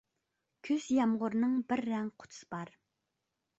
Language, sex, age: Uyghur, female, 19-29